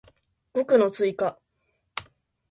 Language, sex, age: Japanese, female, 19-29